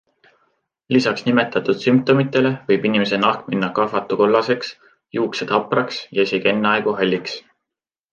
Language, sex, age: Estonian, male, 19-29